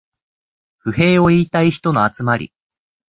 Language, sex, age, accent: Japanese, male, 19-29, 標準語